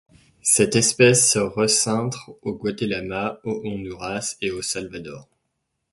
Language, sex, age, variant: French, male, 19-29, Français de métropole